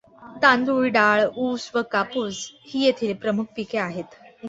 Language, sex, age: Marathi, female, 19-29